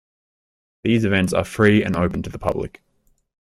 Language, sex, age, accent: English, male, 19-29, Australian English